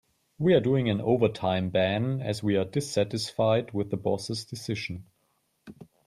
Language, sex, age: English, male, 40-49